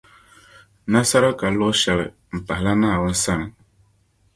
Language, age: Dagbani, 30-39